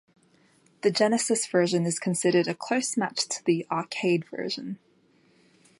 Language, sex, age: English, female, 19-29